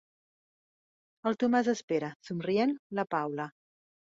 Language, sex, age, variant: Catalan, female, 40-49, Central